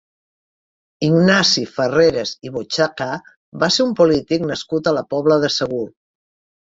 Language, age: Catalan, 60-69